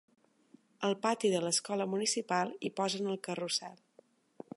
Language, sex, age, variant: Catalan, female, 30-39, Balear